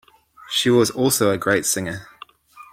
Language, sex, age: English, male, 30-39